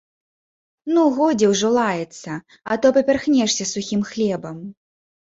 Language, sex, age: Belarusian, female, 19-29